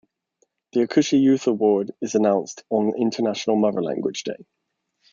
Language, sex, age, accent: English, male, 19-29, England English